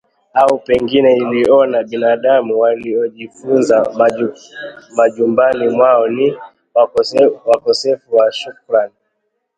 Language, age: Swahili, 30-39